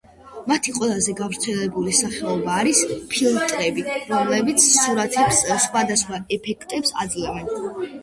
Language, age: Georgian, under 19